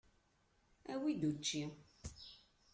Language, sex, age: Kabyle, female, 80-89